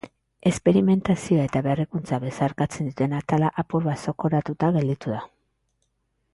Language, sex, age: Basque, female, 40-49